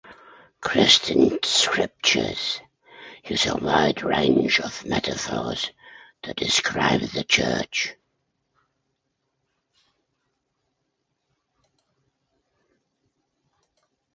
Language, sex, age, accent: English, male, 70-79, Scottish English